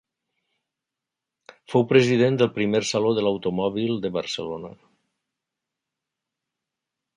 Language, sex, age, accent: Catalan, male, 60-69, valencià